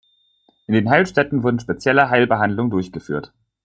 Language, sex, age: German, male, 19-29